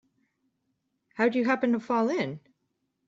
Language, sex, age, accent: English, female, 30-39, United States English